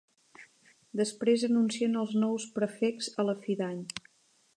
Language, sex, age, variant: Catalan, female, 40-49, Central